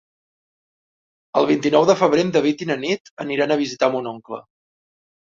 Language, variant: Catalan, Central